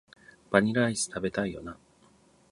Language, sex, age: Japanese, male, 40-49